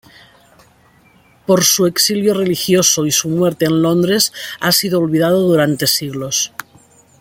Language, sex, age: Spanish, female, 50-59